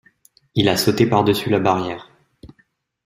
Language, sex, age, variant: French, male, 19-29, Français de métropole